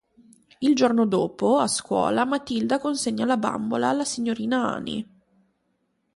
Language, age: Italian, 19-29